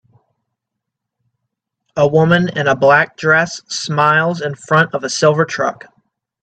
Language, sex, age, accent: English, male, 19-29, United States English